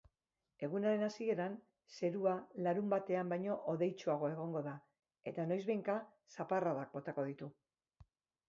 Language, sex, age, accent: Basque, female, 50-59, Mendebalekoa (Araba, Bizkaia, Gipuzkoako mendebaleko herri batzuk)